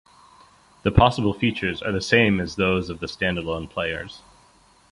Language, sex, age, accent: English, male, 30-39, United States English